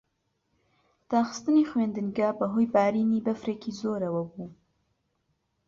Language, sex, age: Central Kurdish, female, 19-29